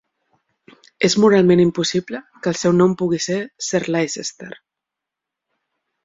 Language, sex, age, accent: Catalan, female, 30-39, Barceloní